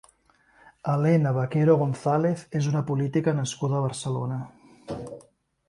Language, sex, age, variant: Catalan, male, 50-59, Central